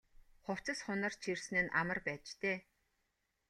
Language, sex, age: Mongolian, female, 30-39